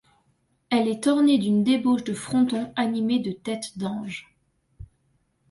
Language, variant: French, Français de métropole